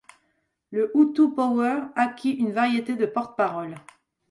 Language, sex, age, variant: French, female, 40-49, Français de métropole